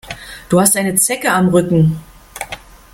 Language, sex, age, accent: German, female, 50-59, Deutschland Deutsch